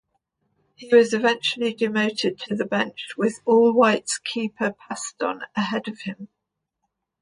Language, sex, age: English, female, 70-79